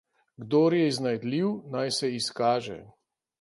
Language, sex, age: Slovenian, male, 60-69